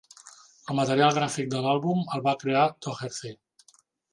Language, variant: Catalan, Central